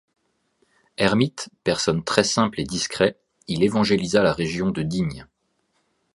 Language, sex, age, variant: French, male, 30-39, Français de métropole